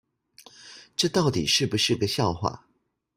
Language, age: Chinese, 30-39